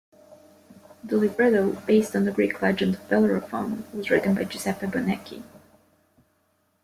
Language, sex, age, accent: English, female, 19-29, United States English